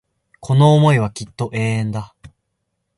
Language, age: Japanese, 19-29